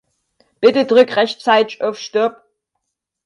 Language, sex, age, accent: German, female, 50-59, Deutschland Deutsch